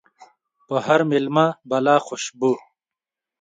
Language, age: Pashto, 19-29